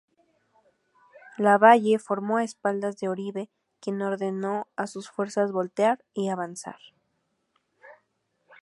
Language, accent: Spanish, México